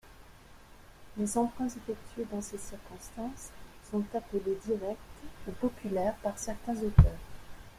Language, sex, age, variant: French, female, 60-69, Français de métropole